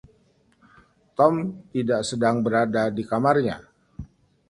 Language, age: Indonesian, 50-59